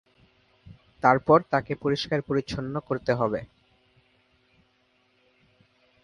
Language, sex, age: Bengali, male, 19-29